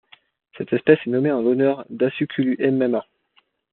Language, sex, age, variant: French, male, 19-29, Français de métropole